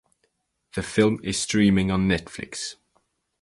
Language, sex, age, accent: English, male, under 19, England English